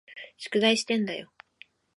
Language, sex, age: Japanese, female, 19-29